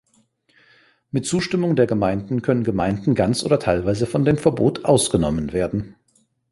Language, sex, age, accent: German, male, 40-49, Deutschland Deutsch